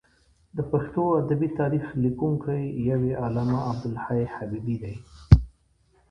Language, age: Pashto, 40-49